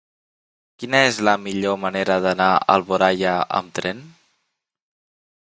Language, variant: Catalan, Nord-Occidental